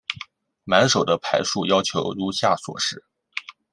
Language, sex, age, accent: Chinese, male, 19-29, 出生地：江苏省